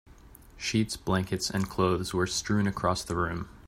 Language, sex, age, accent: English, male, under 19, United States English